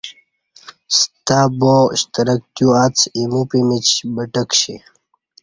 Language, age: Kati, 19-29